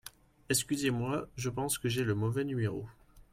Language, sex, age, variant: French, male, 30-39, Français de métropole